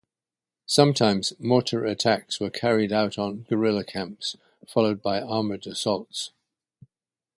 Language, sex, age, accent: English, male, 70-79, England English